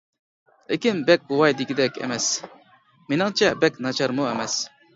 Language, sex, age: Uyghur, female, 40-49